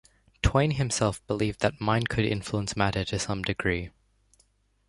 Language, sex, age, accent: English, male, under 19, Australian English